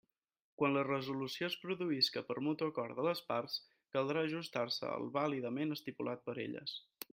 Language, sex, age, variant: Catalan, male, 19-29, Central